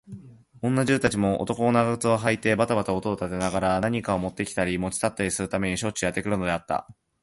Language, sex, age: Japanese, male, 19-29